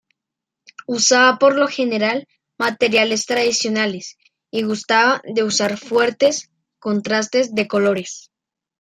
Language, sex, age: Spanish, male, under 19